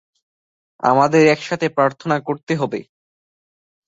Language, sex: Bengali, male